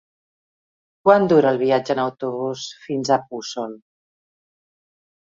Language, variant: Catalan, Central